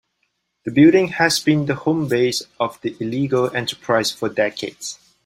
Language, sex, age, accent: English, male, 30-39, Malaysian English